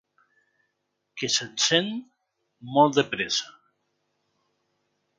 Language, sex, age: Catalan, male, 60-69